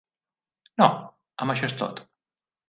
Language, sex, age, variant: Catalan, male, 30-39, Central